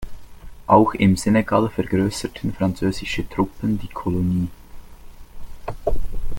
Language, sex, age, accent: German, male, 30-39, Schweizerdeutsch